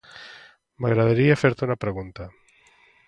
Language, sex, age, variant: Catalan, male, 50-59, Central